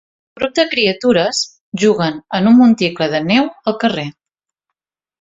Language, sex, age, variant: Catalan, female, 50-59, Central